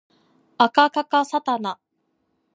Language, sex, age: Japanese, female, 19-29